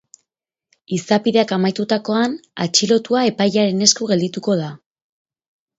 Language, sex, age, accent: Basque, female, 19-29, Erdialdekoa edo Nafarra (Gipuzkoa, Nafarroa)